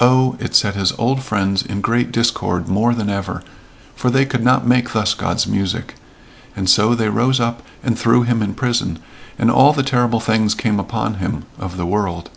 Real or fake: real